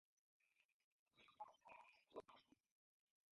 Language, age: English, 19-29